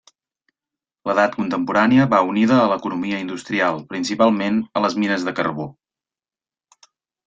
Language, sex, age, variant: Catalan, male, 40-49, Central